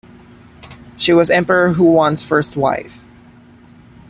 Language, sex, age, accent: English, male, 19-29, Filipino